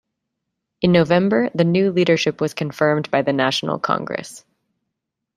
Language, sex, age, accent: English, female, 30-39, United States English